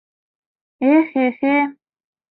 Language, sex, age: Mari, female, 19-29